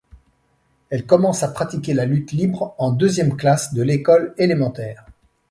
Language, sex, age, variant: French, male, 50-59, Français de métropole